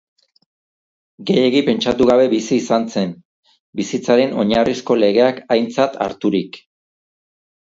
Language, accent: Basque, Erdialdekoa edo Nafarra (Gipuzkoa, Nafarroa)